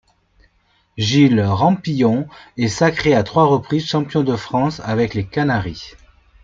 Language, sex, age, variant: French, male, 40-49, Français de métropole